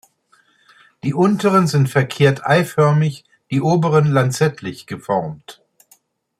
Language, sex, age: German, male, 60-69